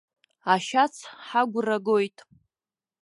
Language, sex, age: Abkhazian, female, under 19